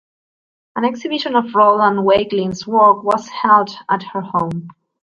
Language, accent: English, England English